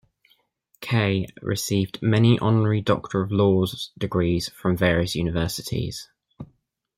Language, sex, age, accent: English, male, 19-29, England English